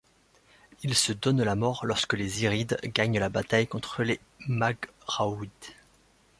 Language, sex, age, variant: French, male, 19-29, Français de métropole